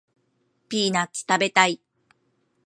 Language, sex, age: Japanese, female, 50-59